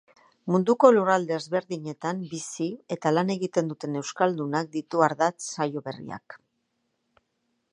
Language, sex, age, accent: Basque, female, 60-69, Erdialdekoa edo Nafarra (Gipuzkoa, Nafarroa)